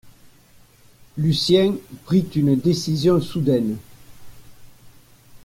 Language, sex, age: French, male, 60-69